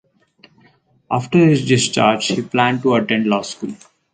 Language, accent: English, India and South Asia (India, Pakistan, Sri Lanka)